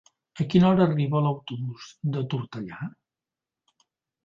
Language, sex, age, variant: Catalan, male, 60-69, Central